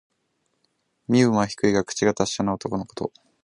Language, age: Japanese, 19-29